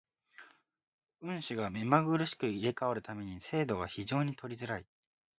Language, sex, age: Japanese, male, 19-29